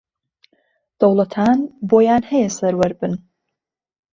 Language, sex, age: Central Kurdish, female, 19-29